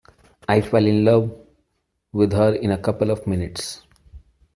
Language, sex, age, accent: English, male, 30-39, India and South Asia (India, Pakistan, Sri Lanka)